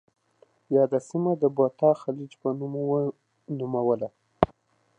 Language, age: Pashto, 19-29